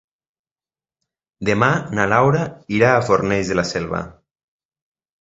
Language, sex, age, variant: Catalan, male, 19-29, Nord-Occidental